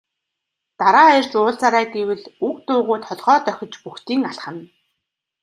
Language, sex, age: Mongolian, female, 30-39